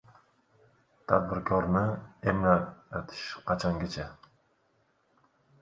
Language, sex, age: Uzbek, male, 30-39